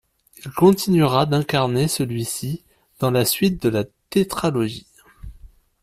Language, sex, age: French, male, 40-49